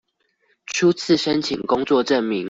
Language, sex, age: Chinese, female, 19-29